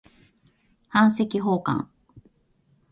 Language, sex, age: Japanese, female, 50-59